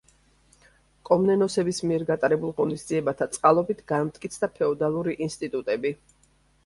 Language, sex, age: Georgian, female, 50-59